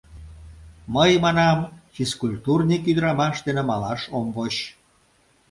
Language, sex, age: Mari, male, 60-69